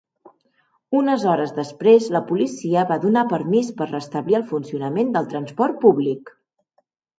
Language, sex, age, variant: Catalan, female, 40-49, Central